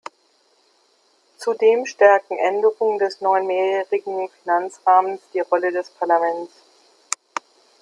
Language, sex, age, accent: German, female, 50-59, Deutschland Deutsch